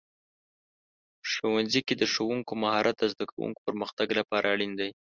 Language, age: Pashto, under 19